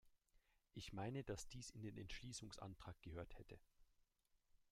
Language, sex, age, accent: German, male, 30-39, Deutschland Deutsch